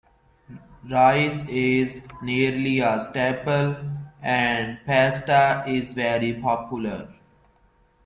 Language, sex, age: English, male, 30-39